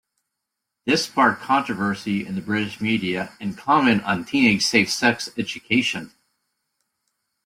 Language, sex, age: English, male, 50-59